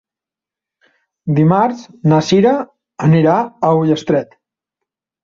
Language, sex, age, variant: Catalan, male, 30-39, Central